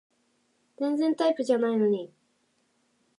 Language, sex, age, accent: Japanese, female, 19-29, 日本人